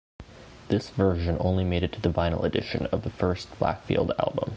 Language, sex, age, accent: English, male, 19-29, United States English